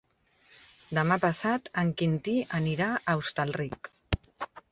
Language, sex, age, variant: Catalan, female, 40-49, Central